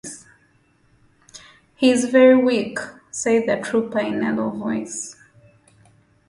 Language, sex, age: English, female, 19-29